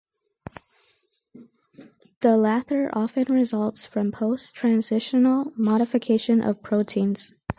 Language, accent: English, United States English